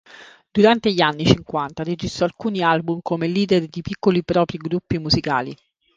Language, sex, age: Italian, female, 40-49